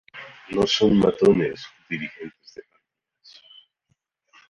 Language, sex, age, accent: Spanish, male, 30-39, América central